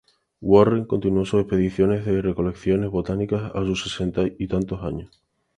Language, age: Spanish, 19-29